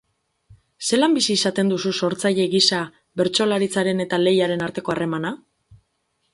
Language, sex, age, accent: Basque, female, 19-29, Mendebalekoa (Araba, Bizkaia, Gipuzkoako mendebaleko herri batzuk)